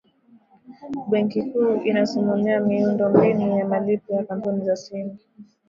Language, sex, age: Swahili, female, 19-29